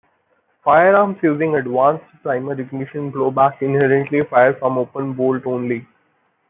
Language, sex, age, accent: English, male, 19-29, India and South Asia (India, Pakistan, Sri Lanka)